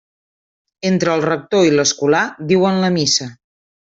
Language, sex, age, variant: Catalan, female, 50-59, Central